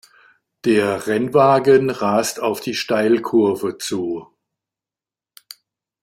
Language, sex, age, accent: German, male, 60-69, Deutschland Deutsch